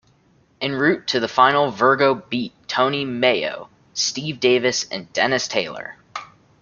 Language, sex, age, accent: English, male, 19-29, United States English